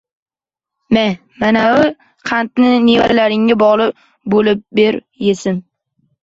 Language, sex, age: Uzbek, male, under 19